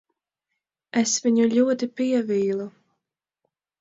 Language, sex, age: Latvian, female, under 19